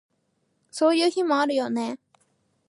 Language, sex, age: Japanese, female, 19-29